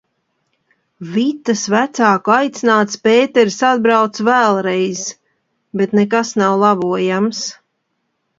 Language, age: Latvian, 40-49